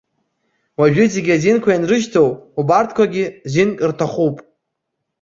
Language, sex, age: Abkhazian, male, under 19